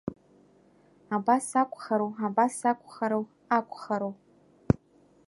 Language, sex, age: Abkhazian, female, 19-29